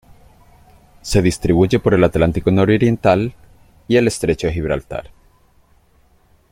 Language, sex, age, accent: Spanish, male, 40-49, Caribe: Cuba, Venezuela, Puerto Rico, República Dominicana, Panamá, Colombia caribeña, México caribeño, Costa del golfo de México